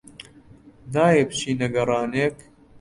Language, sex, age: Central Kurdish, male, 30-39